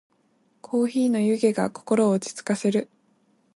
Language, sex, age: Japanese, female, 19-29